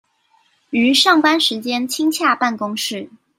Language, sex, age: Chinese, female, 19-29